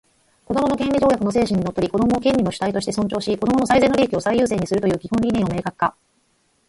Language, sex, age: Japanese, female, 40-49